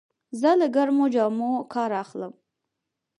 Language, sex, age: Pashto, female, under 19